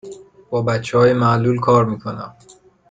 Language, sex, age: Persian, male, 19-29